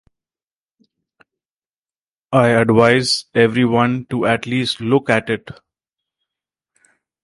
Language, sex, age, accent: English, male, 40-49, India and South Asia (India, Pakistan, Sri Lanka)